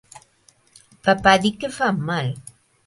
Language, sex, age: Galician, female, 50-59